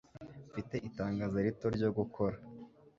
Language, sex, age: Kinyarwanda, male, 19-29